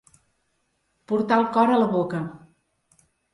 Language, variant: Catalan, Central